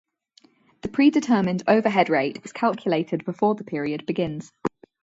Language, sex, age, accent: English, female, 19-29, England English; New Zealand English